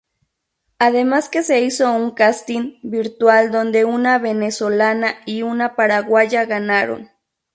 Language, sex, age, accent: Spanish, female, 30-39, México